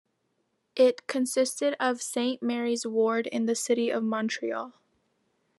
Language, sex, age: English, female, under 19